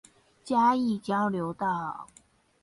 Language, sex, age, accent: Chinese, female, under 19, 出生地：新北市